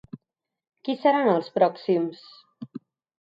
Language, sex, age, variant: Catalan, female, 30-39, Central